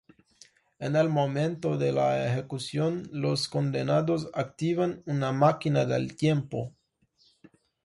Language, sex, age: Spanish, male, 19-29